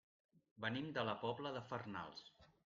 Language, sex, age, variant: Catalan, male, 50-59, Central